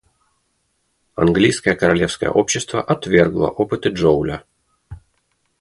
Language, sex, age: Russian, male, 30-39